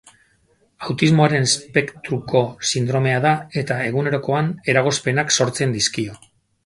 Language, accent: Basque, Mendebalekoa (Araba, Bizkaia, Gipuzkoako mendebaleko herri batzuk)